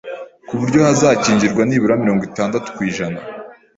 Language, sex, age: Kinyarwanda, female, 19-29